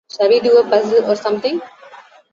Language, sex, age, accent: English, female, 19-29, India and South Asia (India, Pakistan, Sri Lanka)